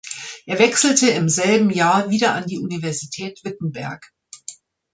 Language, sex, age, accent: German, female, 50-59, Deutschland Deutsch